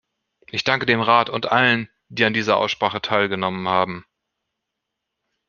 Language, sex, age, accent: German, male, 40-49, Deutschland Deutsch